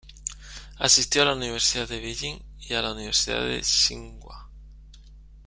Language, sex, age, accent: Spanish, male, 40-49, España: Sur peninsular (Andalucia, Extremadura, Murcia)